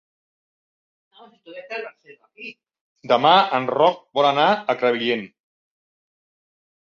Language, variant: Catalan, Central